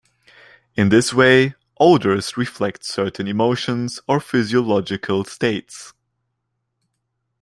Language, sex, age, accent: English, male, 19-29, United States English